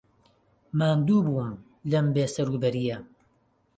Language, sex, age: Central Kurdish, male, 30-39